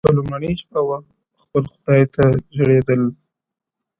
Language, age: Pashto, under 19